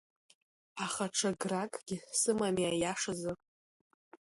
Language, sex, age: Abkhazian, female, under 19